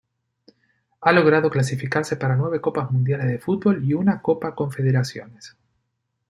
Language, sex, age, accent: Spanish, male, 40-49, Rioplatense: Argentina, Uruguay, este de Bolivia, Paraguay